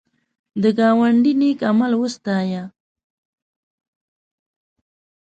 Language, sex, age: Pashto, female, 30-39